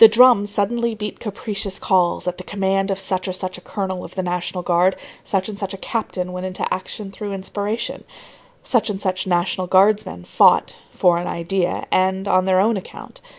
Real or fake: real